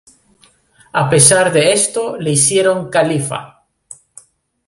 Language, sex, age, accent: Spanish, male, 40-49, Andino-Pacífico: Colombia, Perú, Ecuador, oeste de Bolivia y Venezuela andina